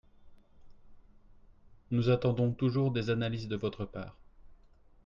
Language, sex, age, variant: French, male, 30-39, Français de métropole